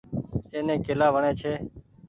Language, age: Goaria, 19-29